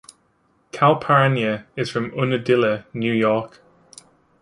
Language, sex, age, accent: English, male, 19-29, England English